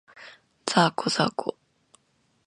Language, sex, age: Japanese, female, 19-29